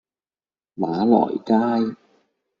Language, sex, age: Cantonese, male, 19-29